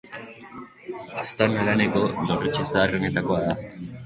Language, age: Basque, under 19